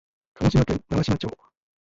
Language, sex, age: Japanese, male, 60-69